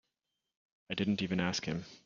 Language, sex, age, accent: English, male, 30-39, United States English